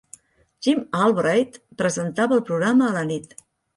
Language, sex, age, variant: Catalan, female, 50-59, Central